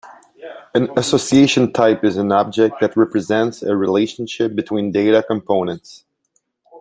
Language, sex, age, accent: English, male, 30-39, Canadian English